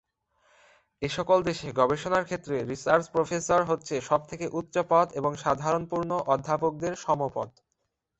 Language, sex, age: Bengali, male, 19-29